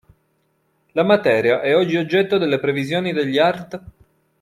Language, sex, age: Italian, male, 40-49